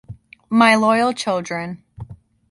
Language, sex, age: English, female, under 19